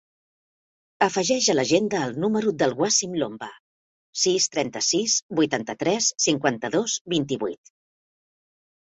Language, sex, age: Catalan, female, 50-59